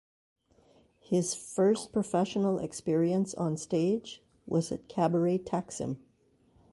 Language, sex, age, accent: English, female, 50-59, West Indies and Bermuda (Bahamas, Bermuda, Jamaica, Trinidad)